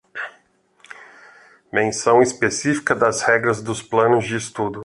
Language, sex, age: Portuguese, male, 40-49